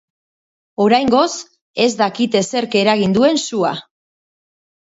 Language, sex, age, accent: Basque, female, 40-49, Mendebalekoa (Araba, Bizkaia, Gipuzkoako mendebaleko herri batzuk)